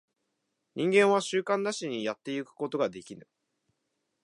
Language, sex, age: Japanese, male, 19-29